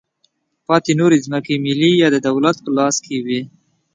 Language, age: Pashto, 19-29